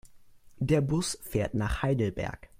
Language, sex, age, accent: German, male, under 19, Deutschland Deutsch